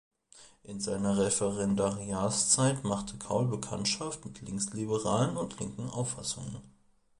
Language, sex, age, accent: German, male, 19-29, Deutschland Deutsch